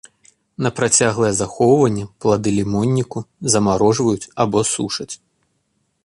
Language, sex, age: Belarusian, male, 30-39